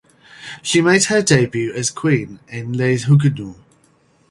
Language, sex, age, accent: English, male, 40-49, England English